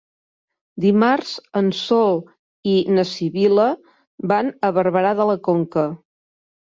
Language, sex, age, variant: Catalan, female, 50-59, Central